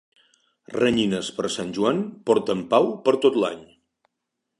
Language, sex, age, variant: Catalan, male, 40-49, Nord-Occidental